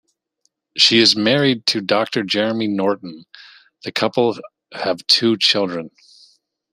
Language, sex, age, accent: English, male, 40-49, Canadian English